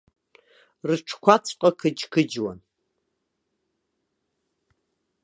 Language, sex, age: Abkhazian, female, 60-69